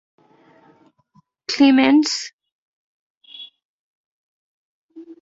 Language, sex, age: English, female, 19-29